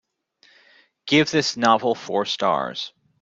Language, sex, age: English, male, 30-39